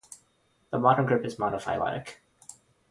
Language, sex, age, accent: English, male, under 19, United States English